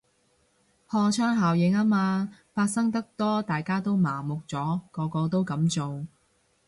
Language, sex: Cantonese, female